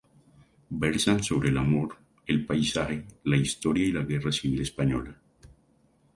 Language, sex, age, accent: Spanish, male, 50-59, Andino-Pacífico: Colombia, Perú, Ecuador, oeste de Bolivia y Venezuela andina